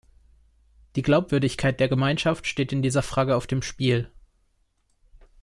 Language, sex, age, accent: German, male, 19-29, Deutschland Deutsch